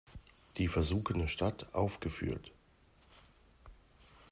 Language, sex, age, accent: German, male, 40-49, Deutschland Deutsch